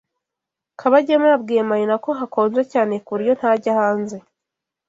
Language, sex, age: Kinyarwanda, female, 19-29